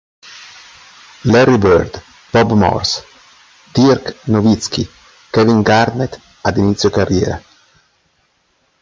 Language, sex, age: Italian, male, 40-49